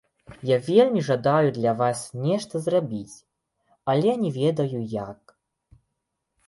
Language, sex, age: Belarusian, male, 19-29